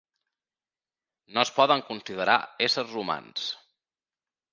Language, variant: Catalan, Central